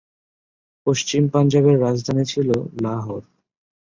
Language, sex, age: Bengali, male, 19-29